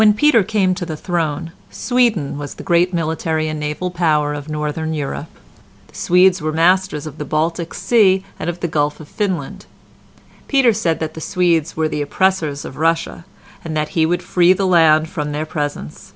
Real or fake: real